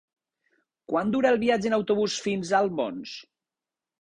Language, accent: Catalan, valencià